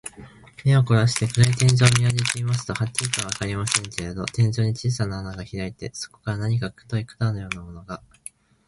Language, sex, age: Japanese, male, 19-29